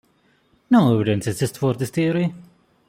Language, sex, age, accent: English, male, 19-29, India and South Asia (India, Pakistan, Sri Lanka)